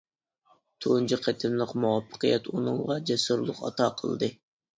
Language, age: Uyghur, 30-39